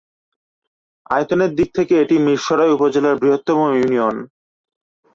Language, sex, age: Bengali, male, 19-29